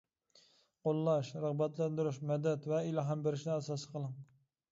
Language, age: Uyghur, 19-29